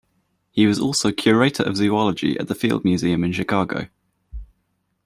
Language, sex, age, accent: English, male, 19-29, England English